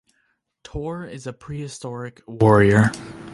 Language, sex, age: English, male, 19-29